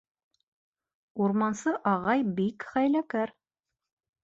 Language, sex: Bashkir, female